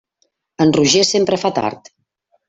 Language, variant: Catalan, Central